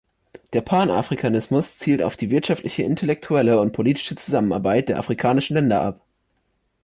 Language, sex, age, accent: German, male, under 19, Deutschland Deutsch